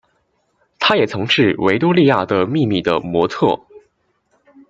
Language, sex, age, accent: Chinese, male, 19-29, 出生地：山东省